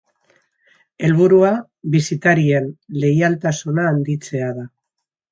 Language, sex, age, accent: Basque, male, 50-59, Mendebalekoa (Araba, Bizkaia, Gipuzkoako mendebaleko herri batzuk)